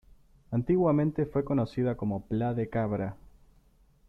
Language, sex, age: Spanish, male, 19-29